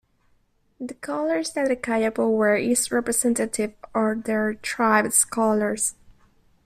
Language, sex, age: English, female, 19-29